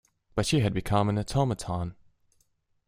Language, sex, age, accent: English, male, 30-39, United States English